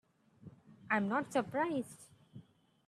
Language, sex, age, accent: English, female, 19-29, India and South Asia (India, Pakistan, Sri Lanka)